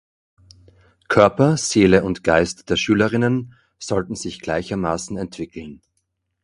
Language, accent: German, Österreichisches Deutsch